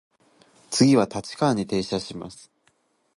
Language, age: Japanese, under 19